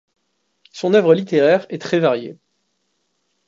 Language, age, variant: French, 19-29, Français de métropole